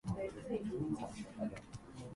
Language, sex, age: Japanese, male, under 19